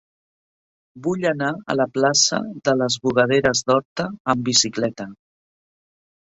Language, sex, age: Catalan, female, 60-69